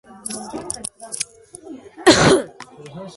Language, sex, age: English, female, 19-29